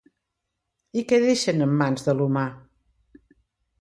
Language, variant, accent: Catalan, Central, central